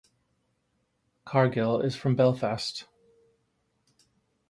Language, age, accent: English, 40-49, United States English